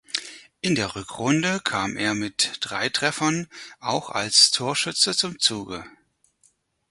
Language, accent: German, Deutschland Deutsch